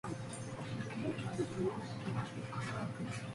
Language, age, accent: Chinese, 19-29, 出生地：北京市